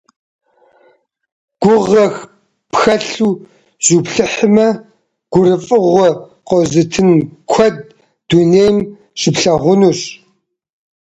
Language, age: Kabardian, 40-49